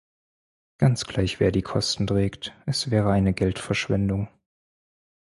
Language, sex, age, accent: German, male, 30-39, Deutschland Deutsch